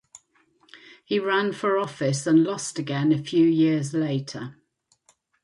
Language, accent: English, England English